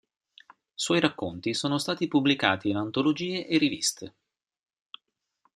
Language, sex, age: Italian, male, 50-59